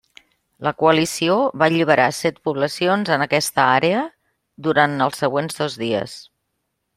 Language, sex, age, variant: Catalan, female, 50-59, Central